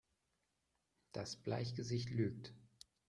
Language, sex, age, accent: German, male, 40-49, Deutschland Deutsch